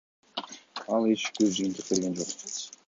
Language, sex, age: Kyrgyz, male, 19-29